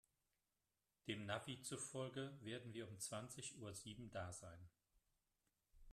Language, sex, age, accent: German, male, 50-59, Deutschland Deutsch